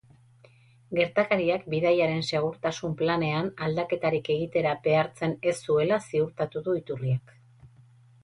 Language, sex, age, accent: Basque, female, 40-49, Erdialdekoa edo Nafarra (Gipuzkoa, Nafarroa)